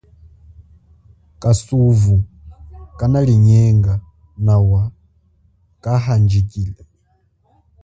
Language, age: Chokwe, 19-29